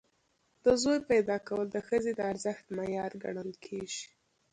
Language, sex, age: Pashto, female, under 19